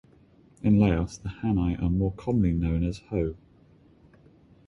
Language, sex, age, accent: English, male, 30-39, England English